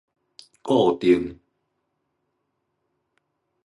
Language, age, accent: Chinese, 30-39, 出生地：臺南市